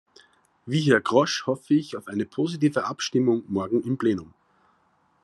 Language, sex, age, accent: German, male, 30-39, Österreichisches Deutsch